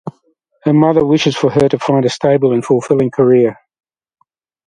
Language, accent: English, Australian English